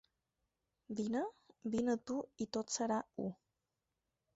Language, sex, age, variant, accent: Catalan, female, 19-29, Balear, menorquí